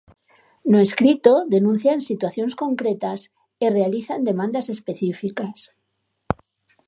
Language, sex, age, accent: Galician, female, 40-49, Oriental (común en zona oriental)